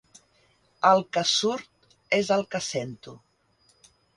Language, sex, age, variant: Catalan, female, 60-69, Central